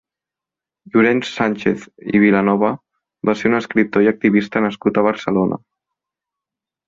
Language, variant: Catalan, Central